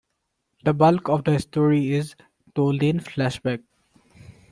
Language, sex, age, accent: English, male, 19-29, India and South Asia (India, Pakistan, Sri Lanka)